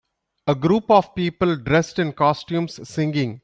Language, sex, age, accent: English, male, 40-49, India and South Asia (India, Pakistan, Sri Lanka)